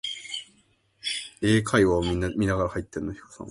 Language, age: English, 19-29